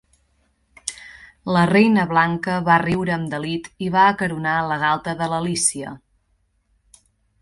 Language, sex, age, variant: Catalan, female, 30-39, Central